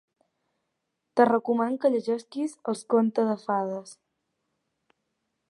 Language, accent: Catalan, balear; valencià; menorquí